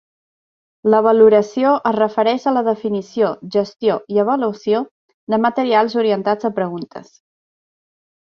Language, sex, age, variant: Catalan, female, 40-49, Central